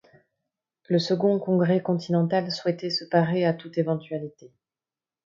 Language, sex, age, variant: French, female, 30-39, Français de métropole